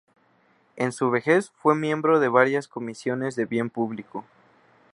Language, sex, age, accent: Spanish, male, 19-29, México